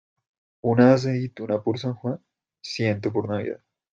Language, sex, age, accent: Spanish, male, under 19, Andino-Pacífico: Colombia, Perú, Ecuador, oeste de Bolivia y Venezuela andina